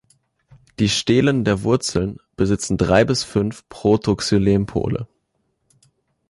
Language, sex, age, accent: German, male, 19-29, Deutschland Deutsch